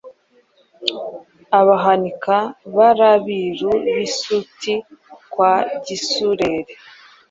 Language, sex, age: Kinyarwanda, female, 19-29